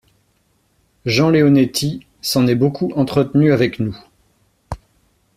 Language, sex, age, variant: French, male, 40-49, Français de métropole